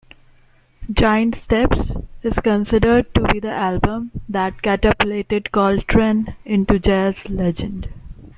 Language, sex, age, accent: English, female, 19-29, India and South Asia (India, Pakistan, Sri Lanka)